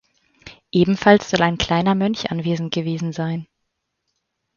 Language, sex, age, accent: German, female, 30-39, Deutschland Deutsch